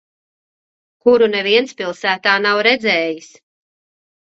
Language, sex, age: Latvian, female, 40-49